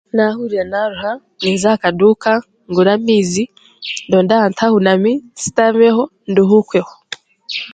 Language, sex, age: Chiga, female, 19-29